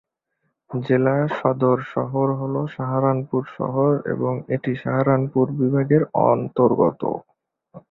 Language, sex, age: Bengali, male, 19-29